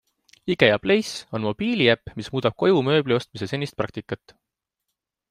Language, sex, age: Estonian, male, 19-29